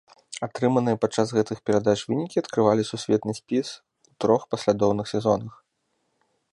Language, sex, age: Belarusian, male, 30-39